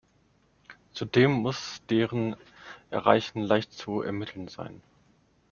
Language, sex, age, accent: German, male, 19-29, Deutschland Deutsch